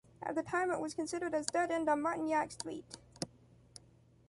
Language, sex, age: English, male, under 19